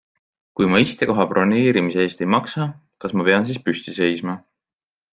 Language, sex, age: Estonian, male, 19-29